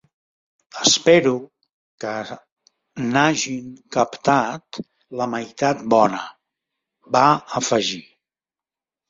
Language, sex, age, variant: Catalan, male, 50-59, Central